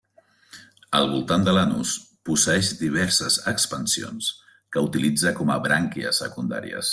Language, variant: Catalan, Central